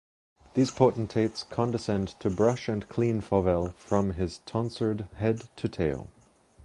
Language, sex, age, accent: English, male, 30-39, Canadian English